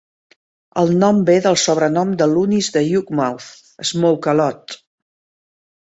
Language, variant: Catalan, Central